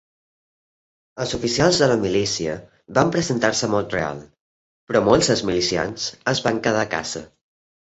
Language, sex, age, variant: Catalan, male, under 19, Central